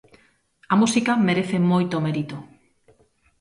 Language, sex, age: Galician, female, 30-39